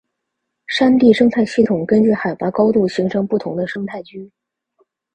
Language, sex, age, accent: Chinese, female, 19-29, 出生地：北京市